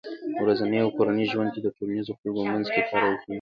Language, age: Pashto, 19-29